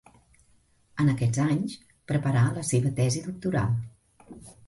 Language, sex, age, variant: Catalan, female, 40-49, Central